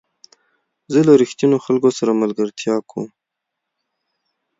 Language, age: Pashto, 19-29